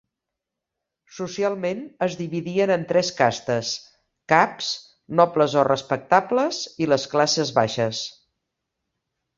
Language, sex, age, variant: Catalan, female, 60-69, Central